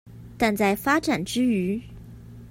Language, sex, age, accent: Chinese, female, 19-29, 出生地：臺北市